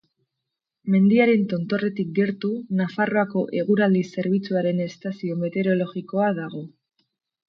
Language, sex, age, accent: Basque, female, 19-29, Mendebalekoa (Araba, Bizkaia, Gipuzkoako mendebaleko herri batzuk)